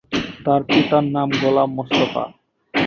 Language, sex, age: Bengali, male, 19-29